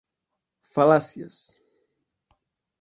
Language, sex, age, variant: Catalan, male, 19-29, Central